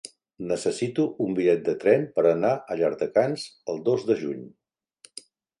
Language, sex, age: Catalan, male, 60-69